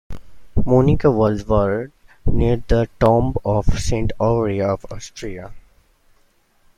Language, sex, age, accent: English, male, 19-29, United States English